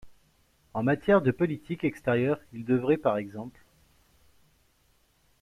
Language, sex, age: French, male, 30-39